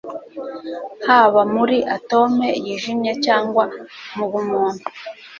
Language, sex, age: Kinyarwanda, female, 30-39